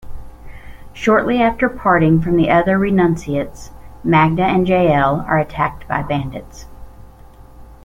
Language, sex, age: English, female, 40-49